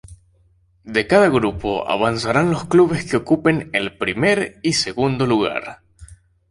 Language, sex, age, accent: Spanish, male, 19-29, Caribe: Cuba, Venezuela, Puerto Rico, República Dominicana, Panamá, Colombia caribeña, México caribeño, Costa del golfo de México